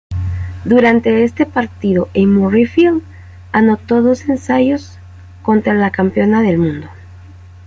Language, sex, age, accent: Spanish, female, 30-39, América central